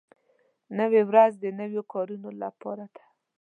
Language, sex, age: Pashto, female, 19-29